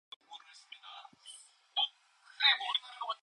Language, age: Korean, 19-29